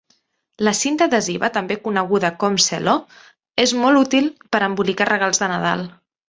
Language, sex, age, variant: Catalan, female, 19-29, Central